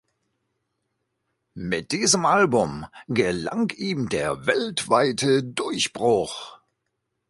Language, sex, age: German, male, 40-49